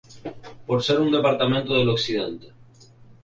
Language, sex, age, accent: Spanish, male, 19-29, España: Islas Canarias